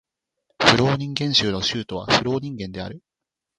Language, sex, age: Japanese, female, 19-29